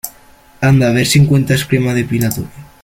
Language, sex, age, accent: Spanish, male, under 19, España: Centro-Sur peninsular (Madrid, Toledo, Castilla-La Mancha)